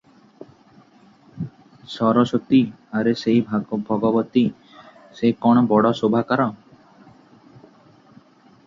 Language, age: Odia, 19-29